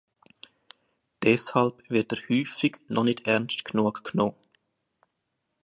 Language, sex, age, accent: German, male, 30-39, Schweizerdeutsch